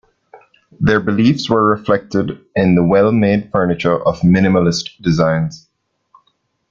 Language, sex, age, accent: English, male, 30-39, West Indies and Bermuda (Bahamas, Bermuda, Jamaica, Trinidad)